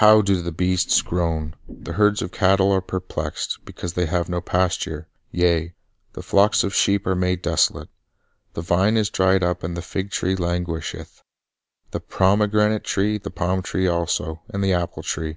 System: none